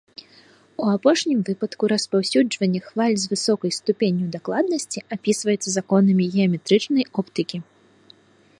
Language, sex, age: Belarusian, female, 19-29